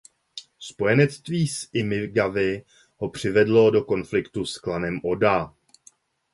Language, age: Czech, 30-39